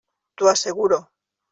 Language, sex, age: Catalan, female, 50-59